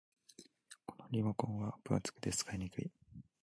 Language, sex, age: Japanese, male, 19-29